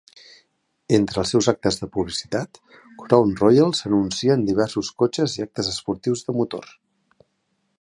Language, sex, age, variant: Catalan, male, 40-49, Central